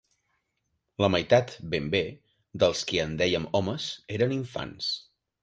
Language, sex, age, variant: Catalan, male, 19-29, Nord-Occidental